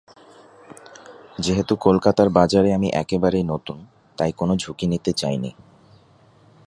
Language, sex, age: Bengali, male, 19-29